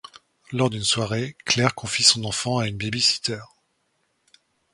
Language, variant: French, Français de métropole